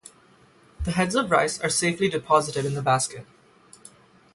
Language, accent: English, United States English; England English; India and South Asia (India, Pakistan, Sri Lanka)